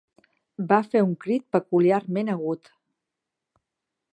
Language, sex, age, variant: Catalan, female, 40-49, Central